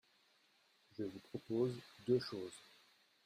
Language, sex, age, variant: French, male, 30-39, Français de métropole